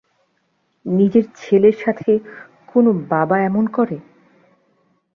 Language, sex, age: Bengali, female, 19-29